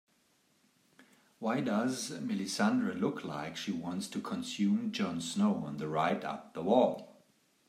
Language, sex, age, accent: English, male, 40-49, United States English